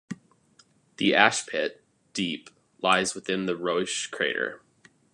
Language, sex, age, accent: English, male, 30-39, United States English